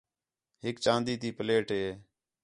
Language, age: Khetrani, 19-29